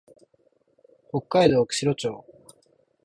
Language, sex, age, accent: Japanese, male, 19-29, 標準語